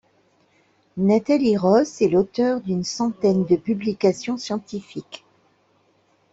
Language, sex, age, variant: French, female, 50-59, Français de métropole